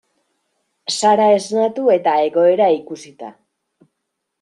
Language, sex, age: Basque, female, 30-39